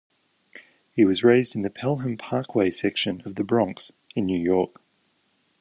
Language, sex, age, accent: English, male, 30-39, Australian English